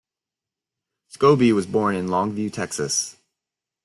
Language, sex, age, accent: English, male, 40-49, United States English